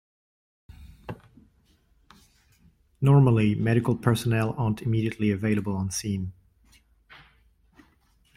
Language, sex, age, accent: English, male, 40-49, United States English